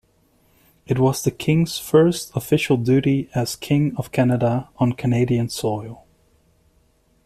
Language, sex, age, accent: English, male, 30-39, United States English